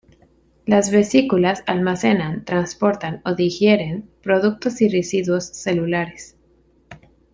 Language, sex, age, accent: Spanish, female, 30-39, México